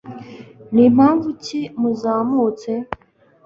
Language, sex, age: Kinyarwanda, female, 19-29